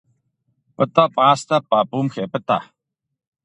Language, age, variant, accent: Kabardian, 40-49, Адыгэбзэ (Къэбэрдей, Кирил, псоми зэдай), Джылэхъстэней (Gilahsteney)